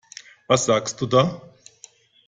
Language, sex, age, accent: German, male, 50-59, Deutschland Deutsch